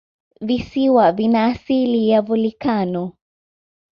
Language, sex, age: Swahili, female, 19-29